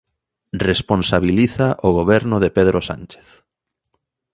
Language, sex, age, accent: Galician, male, 19-29, Normativo (estándar)